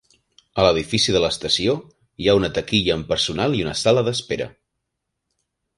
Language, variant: Catalan, Nord-Occidental